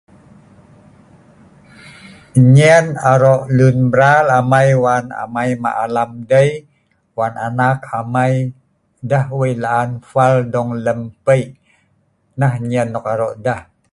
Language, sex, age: Sa'ban, male, 50-59